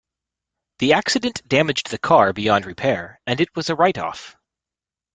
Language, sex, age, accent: English, male, 40-49, United States English